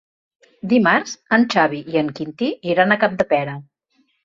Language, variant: Catalan, Central